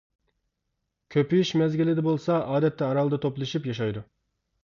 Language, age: Uyghur, 30-39